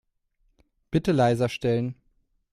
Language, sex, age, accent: German, male, 30-39, Deutschland Deutsch